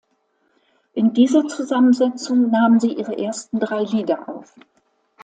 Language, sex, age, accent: German, female, 60-69, Deutschland Deutsch